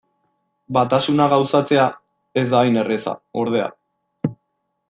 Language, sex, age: Basque, male, 19-29